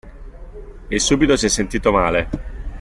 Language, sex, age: Italian, male, 30-39